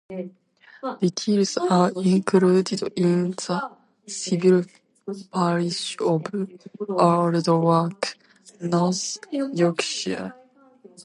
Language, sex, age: English, female, under 19